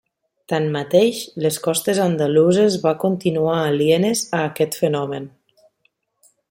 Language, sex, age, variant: Catalan, female, 30-39, Nord-Occidental